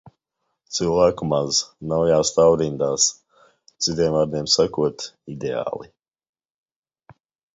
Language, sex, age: Latvian, male, 50-59